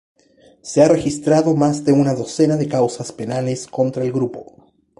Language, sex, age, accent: Spanish, male, 19-29, Chileno: Chile, Cuyo